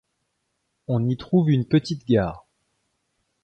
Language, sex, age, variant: French, male, 30-39, Français de métropole